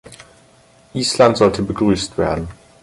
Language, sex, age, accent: German, male, under 19, Deutschland Deutsch